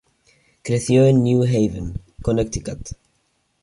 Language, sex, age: Spanish, male, under 19